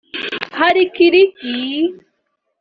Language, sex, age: Kinyarwanda, male, 19-29